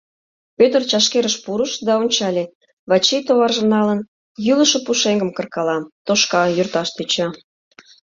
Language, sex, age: Mari, female, 30-39